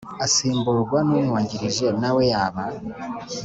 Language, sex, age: Kinyarwanda, male, 19-29